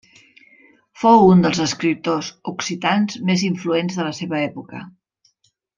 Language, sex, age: Catalan, female, 60-69